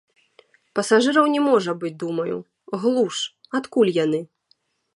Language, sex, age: Belarusian, female, 30-39